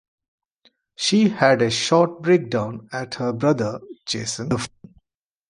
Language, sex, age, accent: English, male, 40-49, India and South Asia (India, Pakistan, Sri Lanka)